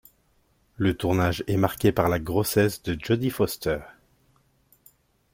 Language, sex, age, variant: French, male, 40-49, Français de métropole